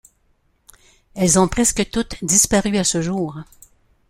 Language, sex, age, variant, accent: French, female, 70-79, Français d'Amérique du Nord, Français du Canada